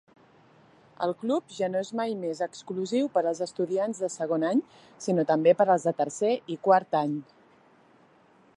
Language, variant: Catalan, Central